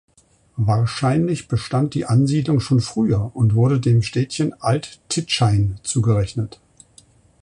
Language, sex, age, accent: German, male, 60-69, Deutschland Deutsch